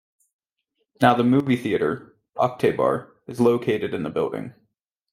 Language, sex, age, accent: English, male, 19-29, United States English